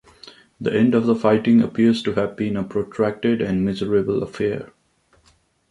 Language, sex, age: English, male, 19-29